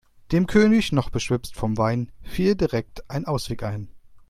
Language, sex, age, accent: German, male, 30-39, Deutschland Deutsch